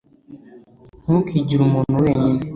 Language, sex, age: Kinyarwanda, female, under 19